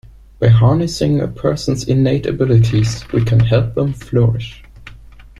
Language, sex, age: English, male, 19-29